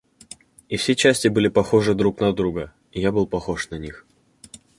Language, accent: Russian, Русский